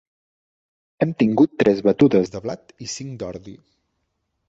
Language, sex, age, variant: Catalan, male, 19-29, Central